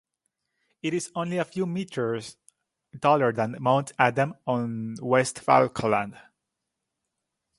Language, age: English, 19-29